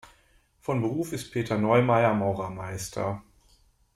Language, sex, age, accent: German, male, 30-39, Deutschland Deutsch